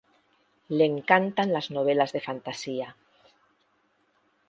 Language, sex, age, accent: Spanish, female, 50-59, España: Centro-Sur peninsular (Madrid, Toledo, Castilla-La Mancha)